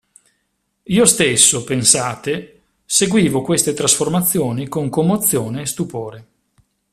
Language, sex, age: Italian, male, 40-49